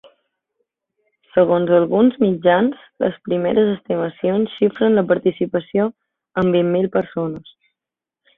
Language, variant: Catalan, Balear